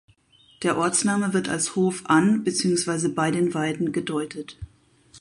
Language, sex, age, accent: German, female, 40-49, Deutschland Deutsch